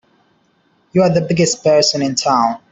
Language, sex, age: English, male, 30-39